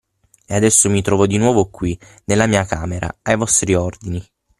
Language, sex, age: Italian, male, 19-29